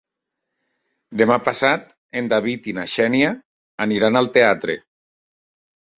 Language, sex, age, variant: Catalan, male, 30-39, Septentrional